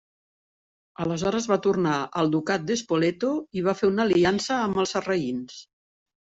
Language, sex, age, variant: Catalan, female, 50-59, Central